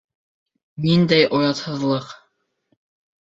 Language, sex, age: Bashkir, male, under 19